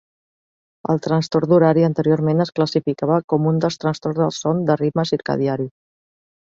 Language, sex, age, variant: Catalan, female, 40-49, Central